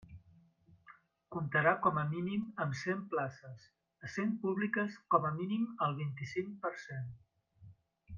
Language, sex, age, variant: Catalan, male, 50-59, Central